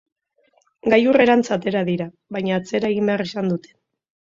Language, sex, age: Basque, female, 30-39